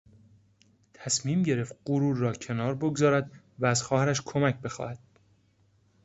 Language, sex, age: Persian, male, 19-29